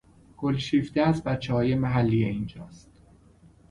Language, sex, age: Persian, male, 30-39